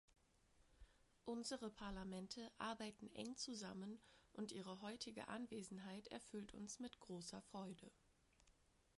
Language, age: German, 19-29